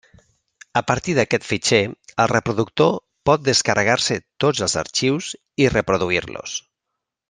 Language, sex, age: Catalan, male, 40-49